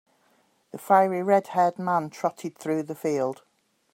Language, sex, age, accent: English, female, 50-59, England English